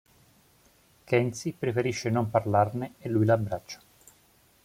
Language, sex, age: Italian, male, 40-49